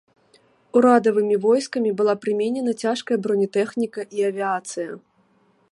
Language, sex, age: Belarusian, female, 19-29